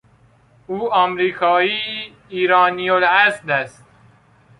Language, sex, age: Persian, male, 19-29